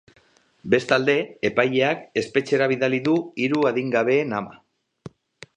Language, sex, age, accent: Basque, male, 40-49, Mendebalekoa (Araba, Bizkaia, Gipuzkoako mendebaleko herri batzuk)